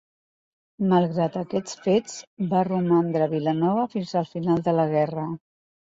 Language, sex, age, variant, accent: Catalan, female, 60-69, Central, central